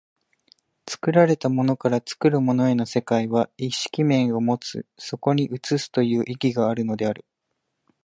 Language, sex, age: Japanese, male, 19-29